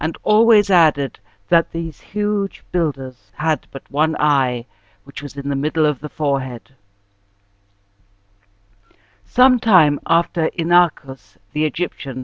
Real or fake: real